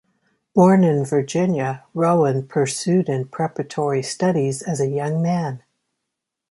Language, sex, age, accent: English, female, 60-69, United States English